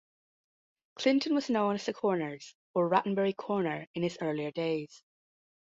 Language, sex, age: English, female, under 19